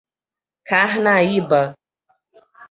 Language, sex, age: Portuguese, female, 40-49